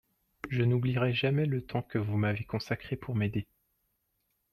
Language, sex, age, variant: French, male, 30-39, Français de métropole